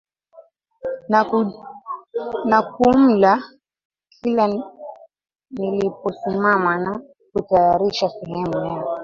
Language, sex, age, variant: Swahili, female, 19-29, Kiswahili cha Bara ya Kenya